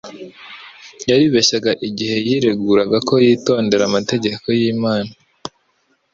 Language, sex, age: Kinyarwanda, female, 30-39